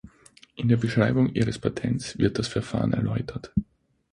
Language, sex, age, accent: German, male, 19-29, Österreichisches Deutsch